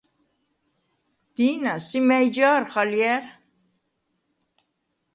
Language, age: Svan, 40-49